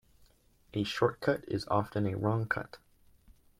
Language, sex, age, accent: English, male, 19-29, United States English